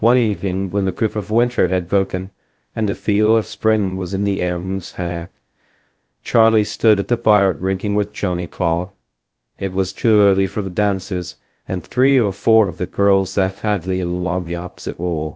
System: TTS, VITS